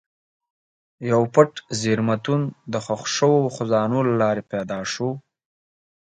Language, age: Pashto, 19-29